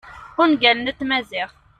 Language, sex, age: Kabyle, female, 19-29